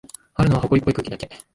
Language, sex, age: Japanese, male, 19-29